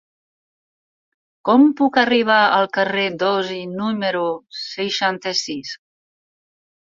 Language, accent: Catalan, aprenent (recent, des del castellà)